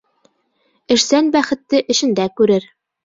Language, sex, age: Bashkir, female, 30-39